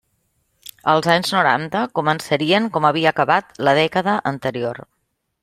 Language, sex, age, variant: Catalan, female, 50-59, Central